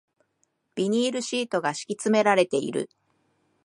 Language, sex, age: Japanese, female, 30-39